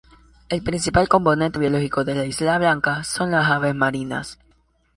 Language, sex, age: Spanish, male, under 19